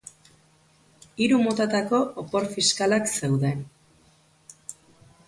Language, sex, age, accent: Basque, female, 40-49, Mendebalekoa (Araba, Bizkaia, Gipuzkoako mendebaleko herri batzuk)